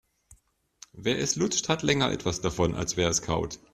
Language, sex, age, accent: German, male, 40-49, Deutschland Deutsch